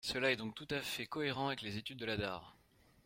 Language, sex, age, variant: French, male, 19-29, Français de métropole